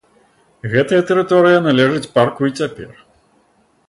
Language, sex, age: Belarusian, male, 19-29